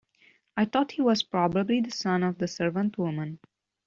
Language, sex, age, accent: English, female, 30-39, United States English